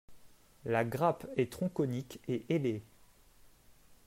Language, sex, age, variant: French, male, 19-29, Français de métropole